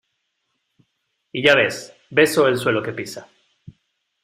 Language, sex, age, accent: Spanish, male, 19-29, España: Norte peninsular (Asturias, Castilla y León, Cantabria, País Vasco, Navarra, Aragón, La Rioja, Guadalajara, Cuenca)